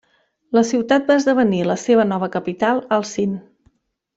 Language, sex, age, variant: Catalan, female, 40-49, Central